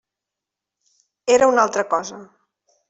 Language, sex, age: Catalan, female, 50-59